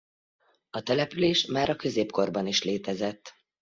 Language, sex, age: Hungarian, female, 40-49